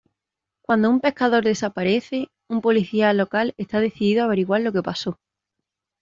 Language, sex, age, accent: Spanish, female, 19-29, España: Sur peninsular (Andalucia, Extremadura, Murcia)